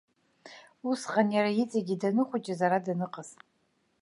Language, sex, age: Abkhazian, female, 50-59